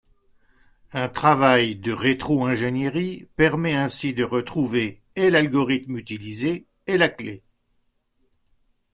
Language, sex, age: French, male, 60-69